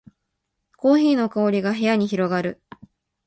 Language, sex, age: Japanese, female, 19-29